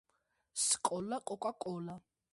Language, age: Georgian, 90+